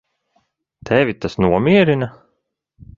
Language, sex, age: Latvian, male, 30-39